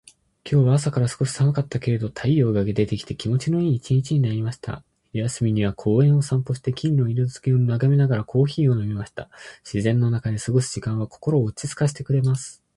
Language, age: Japanese, 19-29